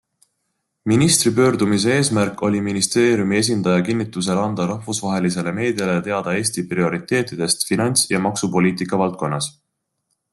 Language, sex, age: Estonian, male, 30-39